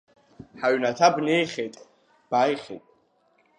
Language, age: Abkhazian, under 19